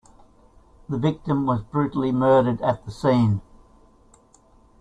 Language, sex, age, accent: English, male, 70-79, Australian English